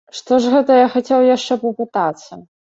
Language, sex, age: Belarusian, female, 19-29